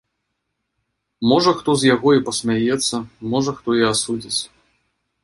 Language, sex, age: Belarusian, male, 30-39